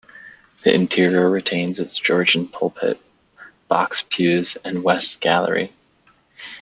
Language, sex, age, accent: English, male, 30-39, United States English